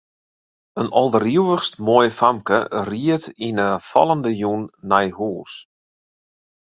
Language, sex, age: Western Frisian, male, 40-49